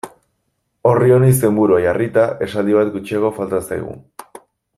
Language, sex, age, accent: Basque, male, 19-29, Erdialdekoa edo Nafarra (Gipuzkoa, Nafarroa)